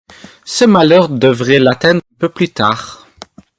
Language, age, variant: French, 19-29, Français d'Europe